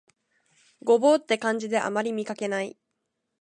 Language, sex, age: Japanese, female, under 19